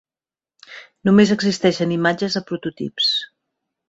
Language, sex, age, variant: Catalan, female, 50-59, Central